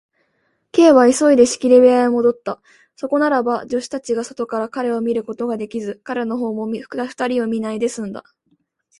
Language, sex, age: Japanese, female, 19-29